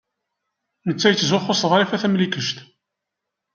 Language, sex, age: Kabyle, male, 30-39